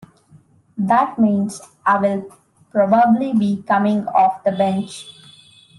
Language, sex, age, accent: English, female, 19-29, India and South Asia (India, Pakistan, Sri Lanka)